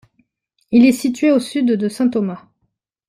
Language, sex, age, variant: French, female, 30-39, Français de métropole